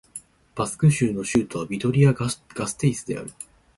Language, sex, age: Japanese, male, 19-29